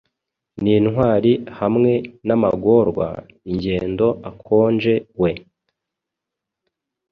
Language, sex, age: Kinyarwanda, male, 30-39